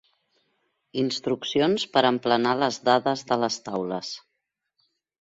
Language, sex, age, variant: Catalan, female, 40-49, Central